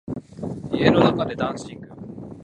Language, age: Japanese, 30-39